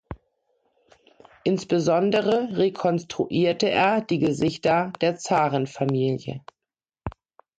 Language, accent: German, Deutschland Deutsch